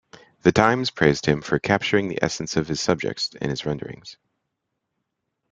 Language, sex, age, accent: English, male, 30-39, United States English